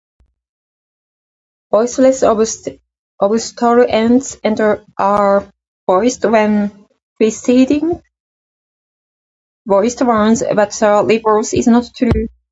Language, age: English, 40-49